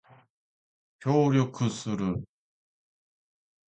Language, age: Japanese, 30-39